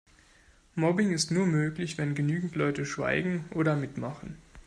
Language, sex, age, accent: German, male, 19-29, Deutschland Deutsch